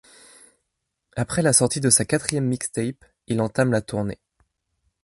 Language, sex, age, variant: French, male, 30-39, Français de métropole